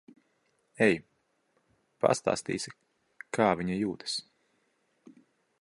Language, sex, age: Latvian, male, 19-29